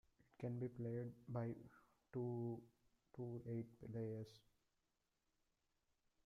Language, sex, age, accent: English, male, 19-29, India and South Asia (India, Pakistan, Sri Lanka)